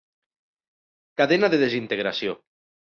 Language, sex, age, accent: Catalan, male, 19-29, valencià